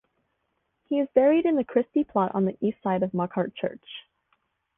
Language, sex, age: English, female, under 19